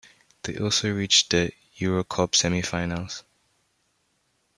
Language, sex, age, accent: English, male, under 19, Southern African (South Africa, Zimbabwe, Namibia)